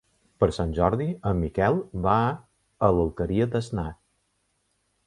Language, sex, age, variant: Catalan, male, 50-59, Balear